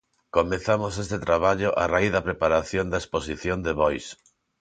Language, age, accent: Galician, 40-49, Neofalante